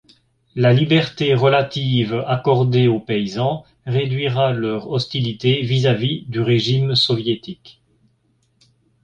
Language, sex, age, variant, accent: French, male, 50-59, Français d'Europe, Français de Belgique